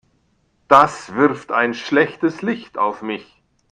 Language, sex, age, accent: German, male, 60-69, Deutschland Deutsch